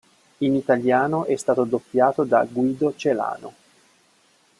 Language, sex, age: Italian, male, 50-59